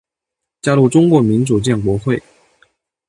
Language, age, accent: Chinese, 19-29, 出生地：江西省